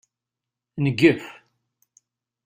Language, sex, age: Kabyle, male, 50-59